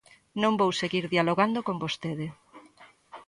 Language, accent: Galician, Atlántico (seseo e gheada)